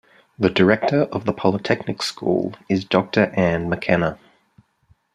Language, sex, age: English, male, 30-39